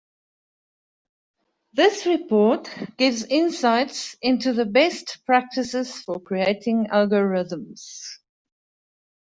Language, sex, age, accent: English, female, 50-59, Southern African (South Africa, Zimbabwe, Namibia)